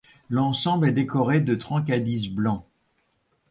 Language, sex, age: French, male, 70-79